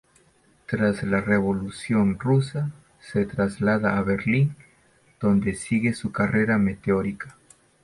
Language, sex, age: Spanish, male, 50-59